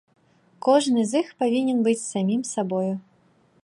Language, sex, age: Belarusian, female, 19-29